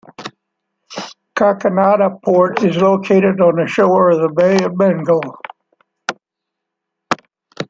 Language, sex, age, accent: English, male, 70-79, United States English